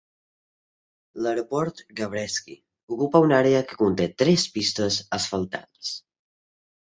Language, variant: Catalan, Central